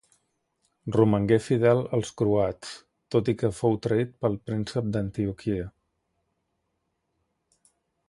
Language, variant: Catalan, Central